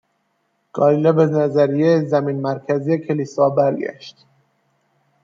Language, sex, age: Persian, male, 19-29